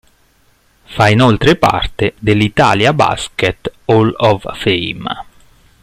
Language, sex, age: Italian, male, 40-49